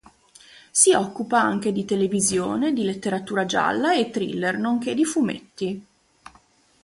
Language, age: Italian, 19-29